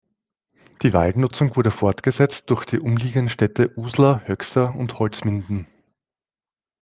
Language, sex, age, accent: German, male, 40-49, Österreichisches Deutsch